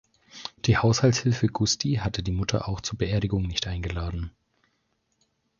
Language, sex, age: German, male, 19-29